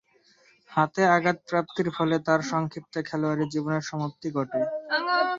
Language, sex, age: Bengali, male, 19-29